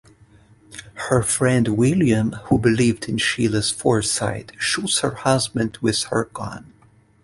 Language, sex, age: English, male, 40-49